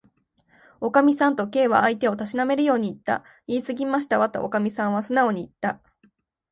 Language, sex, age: Japanese, female, 19-29